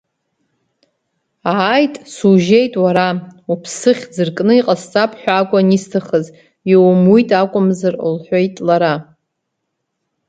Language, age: Abkhazian, 30-39